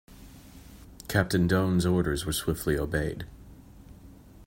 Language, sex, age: English, male, 19-29